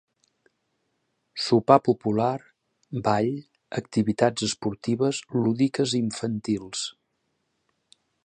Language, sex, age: Catalan, male, 40-49